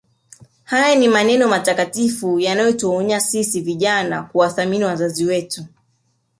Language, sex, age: Swahili, male, 19-29